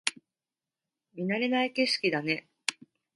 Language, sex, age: Japanese, female, 30-39